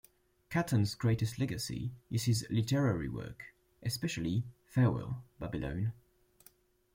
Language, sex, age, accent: English, male, 19-29, England English